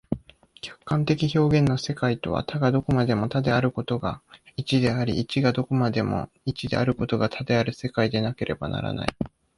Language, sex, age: Japanese, male, 19-29